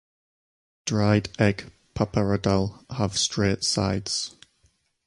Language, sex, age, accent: English, male, 30-39, England English